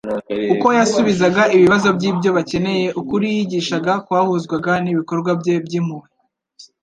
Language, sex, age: Kinyarwanda, male, 19-29